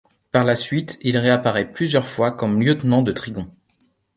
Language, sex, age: French, male, 19-29